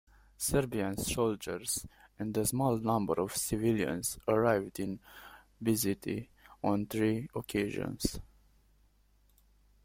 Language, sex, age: English, male, 19-29